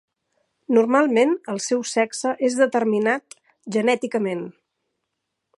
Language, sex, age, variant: Catalan, female, 50-59, Central